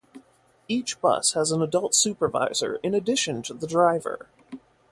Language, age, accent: English, 19-29, United States English